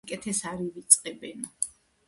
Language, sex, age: Georgian, female, 60-69